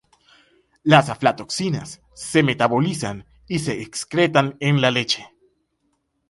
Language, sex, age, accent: Spanish, male, 19-29, Caribe: Cuba, Venezuela, Puerto Rico, República Dominicana, Panamá, Colombia caribeña, México caribeño, Costa del golfo de México